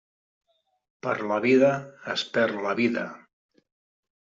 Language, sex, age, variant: Catalan, male, 50-59, Nord-Occidental